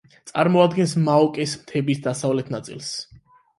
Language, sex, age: Georgian, male, 30-39